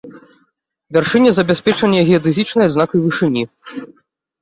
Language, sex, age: Belarusian, male, 19-29